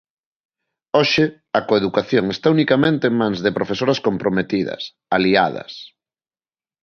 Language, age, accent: Galician, 30-39, Normativo (estándar)